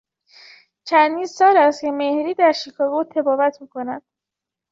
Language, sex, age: Persian, female, under 19